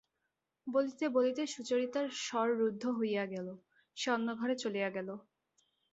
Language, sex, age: Bengali, female, 19-29